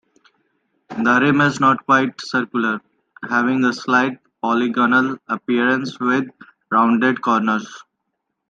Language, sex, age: English, male, 19-29